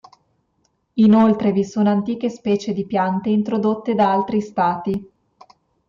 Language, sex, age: Italian, female, 19-29